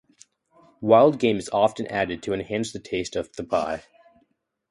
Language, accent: English, United States English